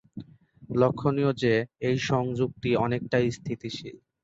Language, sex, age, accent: Bengali, male, 19-29, Native; শুদ্ধ